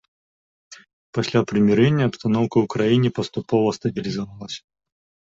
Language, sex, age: Belarusian, male, 30-39